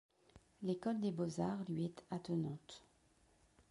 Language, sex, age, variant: French, female, 50-59, Français de métropole